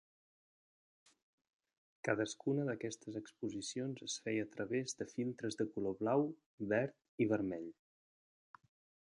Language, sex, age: Catalan, male, 30-39